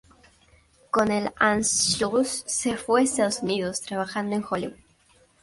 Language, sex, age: Spanish, female, under 19